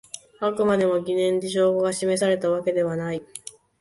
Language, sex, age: Japanese, female, 19-29